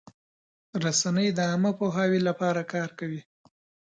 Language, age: Pashto, 30-39